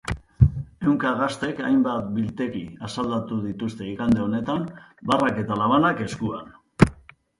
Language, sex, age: Basque, male, 50-59